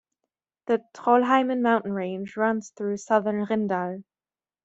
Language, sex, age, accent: English, female, 19-29, United States English